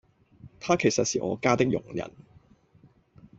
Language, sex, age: Cantonese, male, 30-39